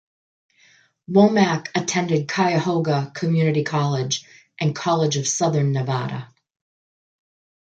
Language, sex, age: English, female, 50-59